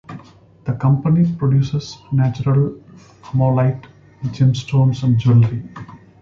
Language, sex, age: English, male, 40-49